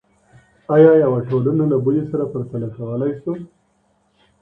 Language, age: Pashto, 30-39